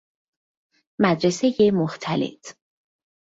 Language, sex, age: Persian, female, 19-29